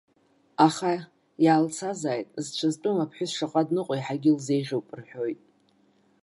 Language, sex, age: Abkhazian, female, 50-59